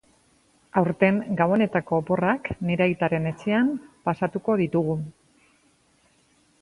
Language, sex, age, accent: Basque, female, 50-59, Mendebalekoa (Araba, Bizkaia, Gipuzkoako mendebaleko herri batzuk)